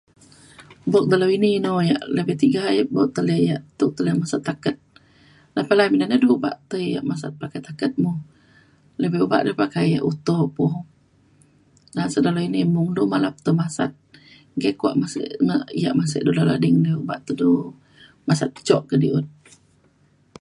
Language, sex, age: Mainstream Kenyah, female, 30-39